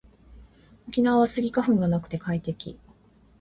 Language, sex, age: Japanese, female, 40-49